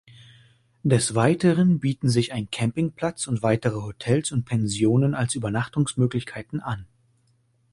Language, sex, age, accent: German, male, 19-29, Deutschland Deutsch